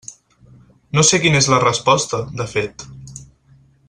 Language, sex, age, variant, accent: Catalan, male, 19-29, Central, central; Barceloní